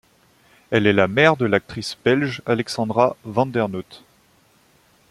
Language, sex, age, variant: French, male, 19-29, Français de métropole